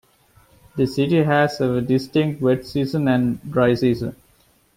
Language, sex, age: English, male, 19-29